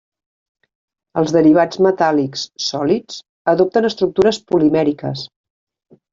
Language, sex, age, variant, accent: Catalan, female, 50-59, Central, central